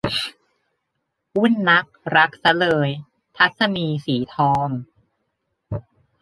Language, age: Thai, 19-29